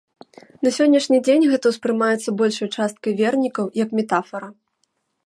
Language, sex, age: Belarusian, female, 19-29